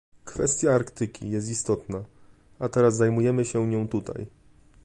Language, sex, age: Polish, male, 30-39